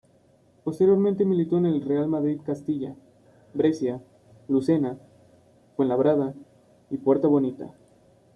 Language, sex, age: Spanish, male, 19-29